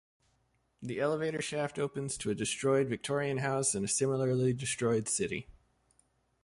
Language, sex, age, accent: English, male, 19-29, United States English